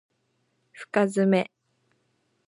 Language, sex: Japanese, female